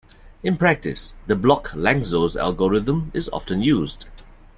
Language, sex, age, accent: English, male, 30-39, Singaporean English